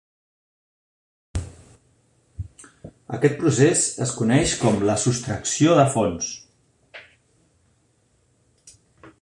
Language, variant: Catalan, Central